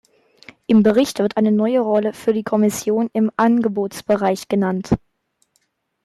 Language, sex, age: German, male, under 19